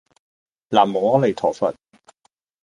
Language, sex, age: Cantonese, male, 50-59